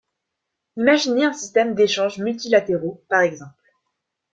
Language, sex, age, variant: French, female, under 19, Français de métropole